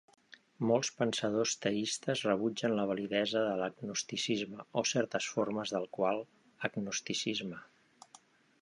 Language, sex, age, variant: Catalan, male, 50-59, Central